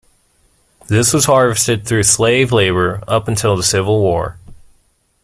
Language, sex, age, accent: English, male, 30-39, United States English